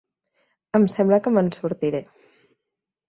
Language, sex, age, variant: Catalan, female, 19-29, Central